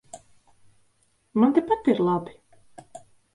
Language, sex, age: Latvian, female, 40-49